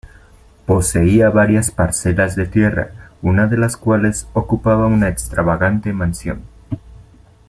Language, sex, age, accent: Spanish, male, 19-29, México